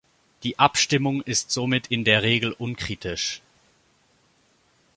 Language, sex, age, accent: German, male, 19-29, Deutschland Deutsch